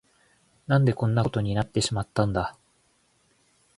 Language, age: Japanese, 19-29